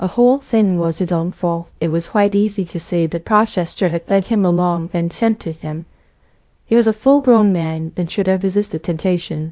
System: TTS, VITS